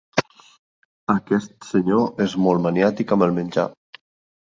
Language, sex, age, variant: Catalan, male, 19-29, Nord-Occidental